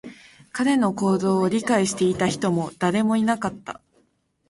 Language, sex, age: Japanese, female, 19-29